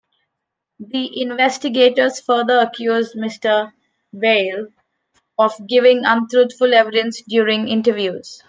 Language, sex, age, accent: English, female, 19-29, India and South Asia (India, Pakistan, Sri Lanka)